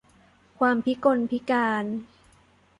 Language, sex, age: Thai, female, 19-29